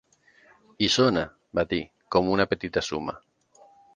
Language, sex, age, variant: Catalan, male, 40-49, Central